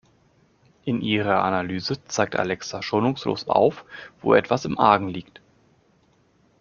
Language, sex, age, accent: German, male, 30-39, Deutschland Deutsch